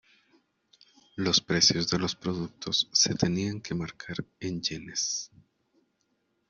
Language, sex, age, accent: Spanish, male, 30-39, América central